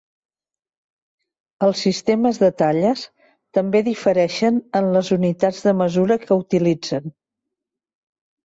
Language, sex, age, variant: Catalan, female, 60-69, Central